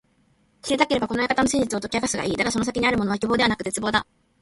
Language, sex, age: Japanese, female, 19-29